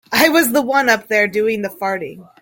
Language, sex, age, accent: English, female, 19-29, United States English